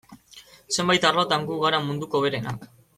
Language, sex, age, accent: Basque, male, 19-29, Mendebalekoa (Araba, Bizkaia, Gipuzkoako mendebaleko herri batzuk)